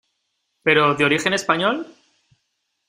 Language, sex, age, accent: Spanish, male, 19-29, España: Norte peninsular (Asturias, Castilla y León, Cantabria, País Vasco, Navarra, Aragón, La Rioja, Guadalajara, Cuenca)